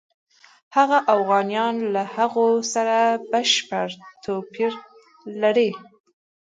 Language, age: Pashto, 19-29